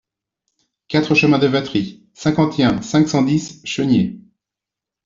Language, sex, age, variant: French, male, 40-49, Français de métropole